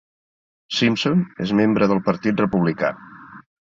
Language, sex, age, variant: Catalan, male, 50-59, Central